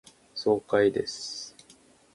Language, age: Japanese, under 19